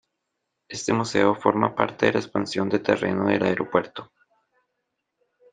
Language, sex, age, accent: Spanish, male, 19-29, Andino-Pacífico: Colombia, Perú, Ecuador, oeste de Bolivia y Venezuela andina